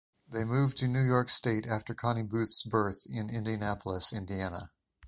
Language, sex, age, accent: English, male, 30-39, United States English